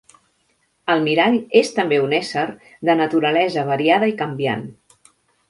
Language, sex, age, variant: Catalan, female, 50-59, Central